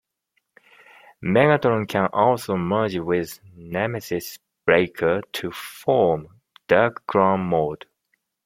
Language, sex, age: English, male, 50-59